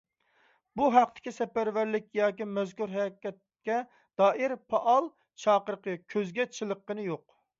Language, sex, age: Uyghur, male, 30-39